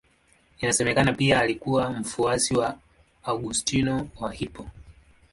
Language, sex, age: Swahili, male, 19-29